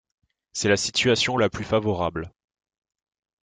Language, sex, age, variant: French, male, 19-29, Français de métropole